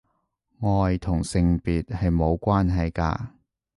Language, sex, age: Cantonese, male, 30-39